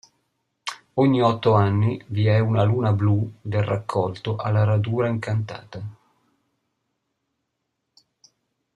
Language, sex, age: Italian, male, 50-59